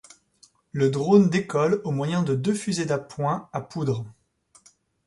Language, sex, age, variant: French, male, 40-49, Français de métropole